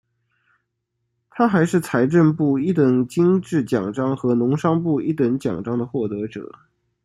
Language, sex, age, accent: Chinese, male, 19-29, 出生地：江苏省